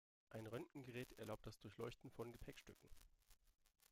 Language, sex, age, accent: German, male, 30-39, Deutschland Deutsch